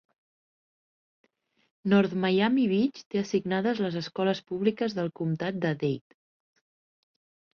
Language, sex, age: Catalan, female, 19-29